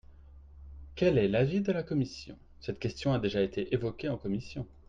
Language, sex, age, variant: French, male, 30-39, Français de métropole